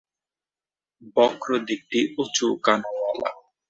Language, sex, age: Bengali, male, 19-29